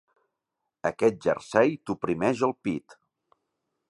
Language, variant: Catalan, Central